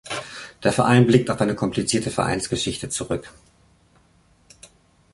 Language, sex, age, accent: German, male, 50-59, Deutschland Deutsch